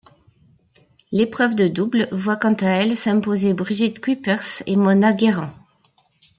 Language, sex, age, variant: French, female, 50-59, Français de métropole